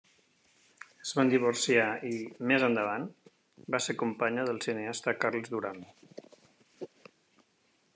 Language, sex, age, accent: Catalan, male, 50-59, valencià